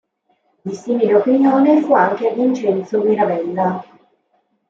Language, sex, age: Italian, female, 40-49